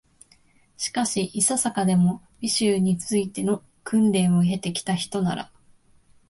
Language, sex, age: Japanese, female, 19-29